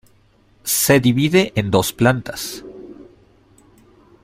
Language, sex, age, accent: Spanish, male, 40-49, México